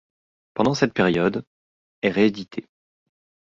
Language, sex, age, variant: French, male, 30-39, Français de métropole